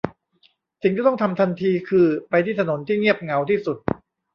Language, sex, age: Thai, male, 50-59